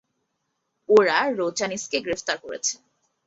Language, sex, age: Bengali, female, 19-29